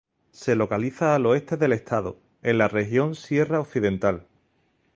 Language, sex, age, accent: Spanish, male, 40-49, España: Sur peninsular (Andalucia, Extremadura, Murcia)